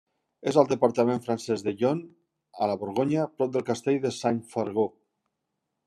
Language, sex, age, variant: Catalan, male, 40-49, Central